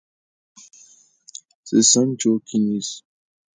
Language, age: English, 19-29